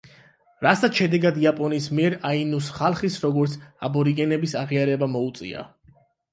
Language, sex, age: Georgian, male, 30-39